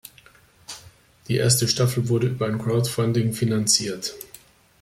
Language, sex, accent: German, male, Deutschland Deutsch